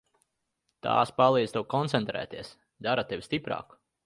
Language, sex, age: Latvian, male, 30-39